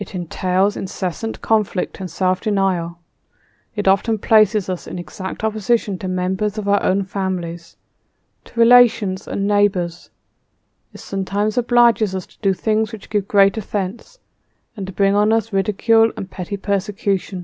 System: none